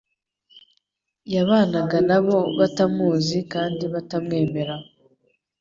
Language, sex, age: Kinyarwanda, female, 19-29